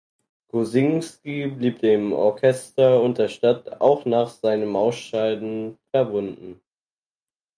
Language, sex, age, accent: German, male, under 19, Deutschland Deutsch